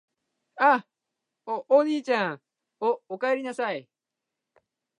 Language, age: Japanese, 19-29